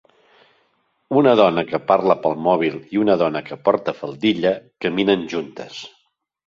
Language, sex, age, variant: Catalan, male, 60-69, Central